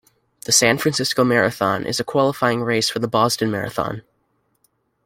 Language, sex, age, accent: English, male, under 19, United States English